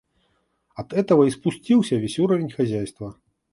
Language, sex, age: Russian, male, 40-49